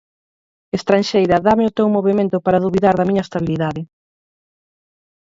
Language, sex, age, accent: Galician, female, 30-39, Central (gheada)